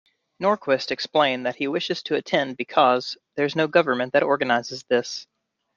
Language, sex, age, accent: English, male, 30-39, United States English